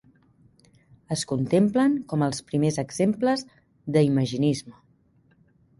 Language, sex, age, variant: Catalan, female, 30-39, Central